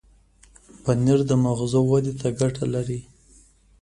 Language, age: Pashto, 19-29